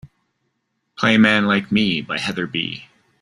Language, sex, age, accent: English, male, 40-49, Canadian English